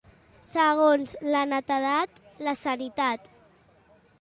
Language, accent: Catalan, valencià